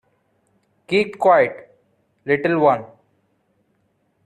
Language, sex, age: English, male, under 19